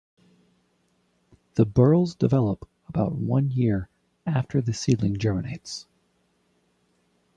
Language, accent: English, United States English